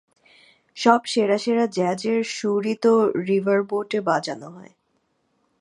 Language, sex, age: Bengali, female, 19-29